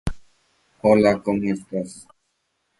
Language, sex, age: Spanish, male, 19-29